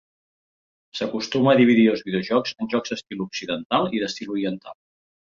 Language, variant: Catalan, Central